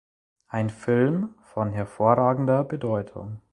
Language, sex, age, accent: German, male, under 19, Deutschland Deutsch